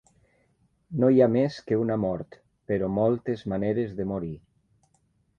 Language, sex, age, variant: Catalan, male, 50-59, Nord-Occidental